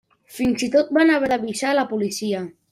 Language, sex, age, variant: Catalan, male, under 19, Central